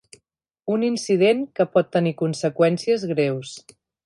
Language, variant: Catalan, Central